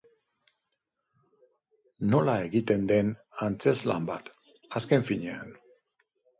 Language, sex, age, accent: Basque, male, 40-49, Mendebalekoa (Araba, Bizkaia, Gipuzkoako mendebaleko herri batzuk)